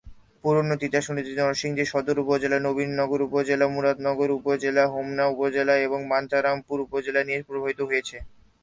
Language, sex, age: Bengali, male, 19-29